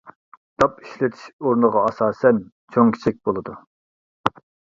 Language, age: Uyghur, 30-39